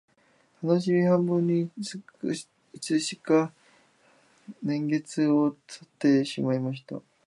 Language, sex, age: Japanese, male, 19-29